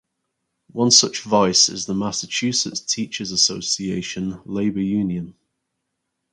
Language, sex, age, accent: English, male, 19-29, England English